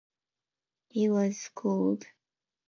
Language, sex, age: English, female, 19-29